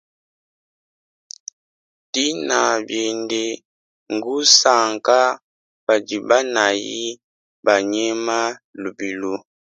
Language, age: Luba-Lulua, 19-29